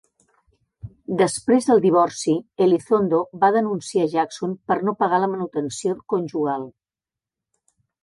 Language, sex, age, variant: Catalan, female, 50-59, Central